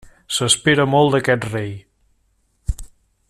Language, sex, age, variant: Catalan, male, 50-59, Central